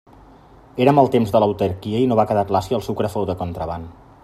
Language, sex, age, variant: Catalan, male, 30-39, Central